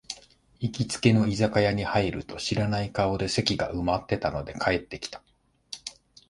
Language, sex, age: Japanese, male, 50-59